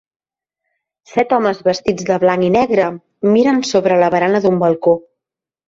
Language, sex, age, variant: Catalan, female, 30-39, Central